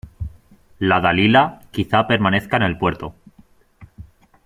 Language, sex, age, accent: Spanish, male, 19-29, España: Centro-Sur peninsular (Madrid, Toledo, Castilla-La Mancha)